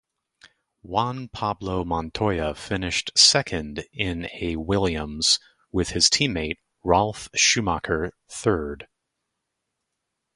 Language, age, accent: English, 30-39, United States English